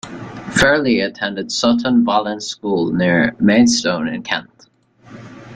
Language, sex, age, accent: English, male, under 19, Canadian English